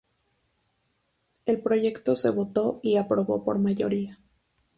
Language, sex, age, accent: Spanish, female, 19-29, México